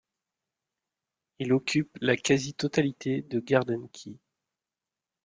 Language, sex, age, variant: French, male, 40-49, Français de métropole